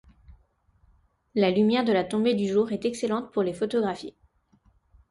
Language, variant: French, Français de métropole